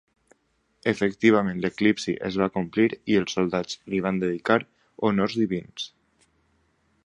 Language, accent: Catalan, valencià